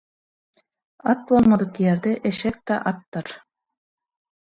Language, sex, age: Turkmen, female, 19-29